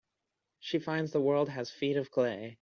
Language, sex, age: English, male, 19-29